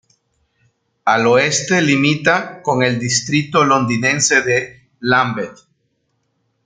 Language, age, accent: Spanish, 40-49, Andino-Pacífico: Colombia, Perú, Ecuador, oeste de Bolivia y Venezuela andina